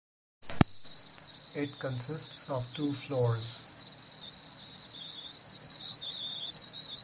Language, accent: English, India and South Asia (India, Pakistan, Sri Lanka)